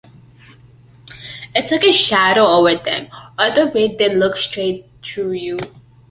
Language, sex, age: English, female, under 19